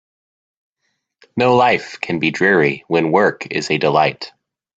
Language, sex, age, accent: English, male, 30-39, United States English